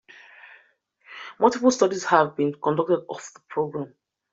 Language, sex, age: English, female, 30-39